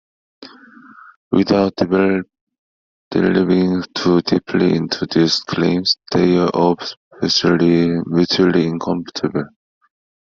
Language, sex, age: English, male, 19-29